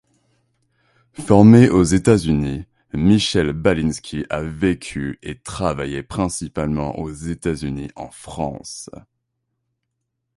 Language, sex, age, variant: French, male, 19-29, Français de métropole